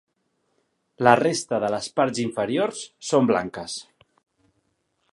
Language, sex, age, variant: Catalan, male, 30-39, Central